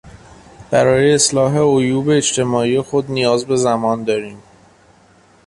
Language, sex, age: Persian, male, 19-29